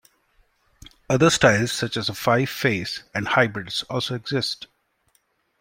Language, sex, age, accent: English, male, 30-39, India and South Asia (India, Pakistan, Sri Lanka)